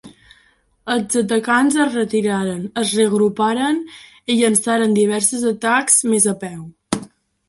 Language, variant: Catalan, Balear